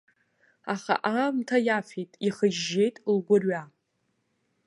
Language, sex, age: Abkhazian, female, 19-29